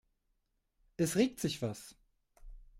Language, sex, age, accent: German, male, 30-39, Deutschland Deutsch